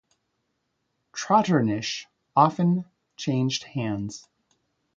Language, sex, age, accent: English, male, 50-59, United States English